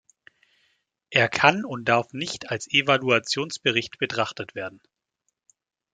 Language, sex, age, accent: German, male, 19-29, Deutschland Deutsch